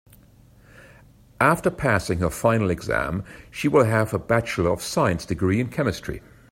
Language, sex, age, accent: English, male, 60-69, United States English